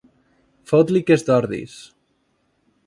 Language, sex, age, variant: Catalan, male, 19-29, Central